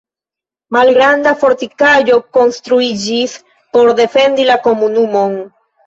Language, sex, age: Esperanto, female, 19-29